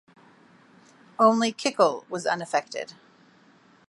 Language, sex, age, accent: English, female, 40-49, United States English